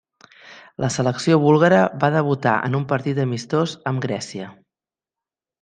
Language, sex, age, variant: Catalan, female, 40-49, Central